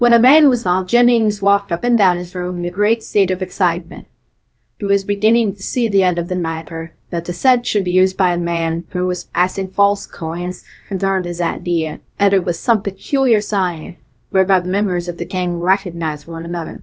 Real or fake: fake